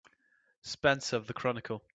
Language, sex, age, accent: English, male, 19-29, England English